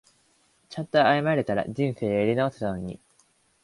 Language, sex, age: Japanese, male, under 19